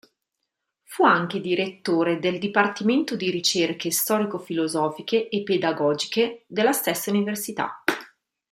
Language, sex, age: Italian, female, 40-49